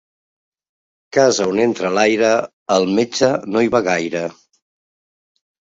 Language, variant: Catalan, Central